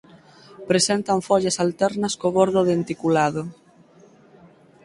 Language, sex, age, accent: Galician, female, 19-29, Atlántico (seseo e gheada)